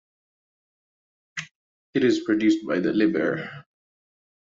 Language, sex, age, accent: English, male, 19-29, United States English